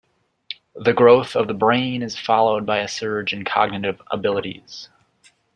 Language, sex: English, male